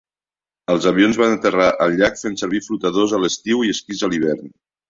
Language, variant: Catalan, Central